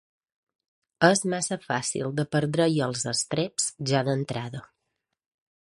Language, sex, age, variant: Catalan, female, 40-49, Balear